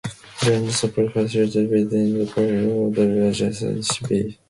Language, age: English, 19-29